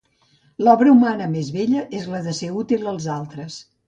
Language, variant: Catalan, Central